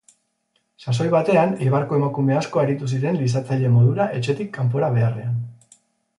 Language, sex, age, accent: Basque, male, 40-49, Mendebalekoa (Araba, Bizkaia, Gipuzkoako mendebaleko herri batzuk)